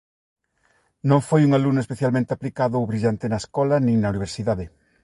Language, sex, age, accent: Galician, male, 50-59, Normativo (estándar)